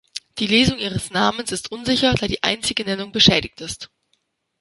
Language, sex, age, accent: German, female, 30-39, Deutschland Deutsch